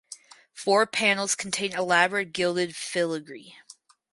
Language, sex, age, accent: English, female, 19-29, United States English